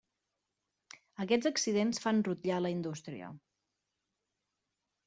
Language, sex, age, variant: Catalan, female, 30-39, Central